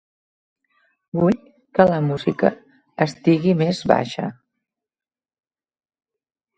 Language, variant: Catalan, Central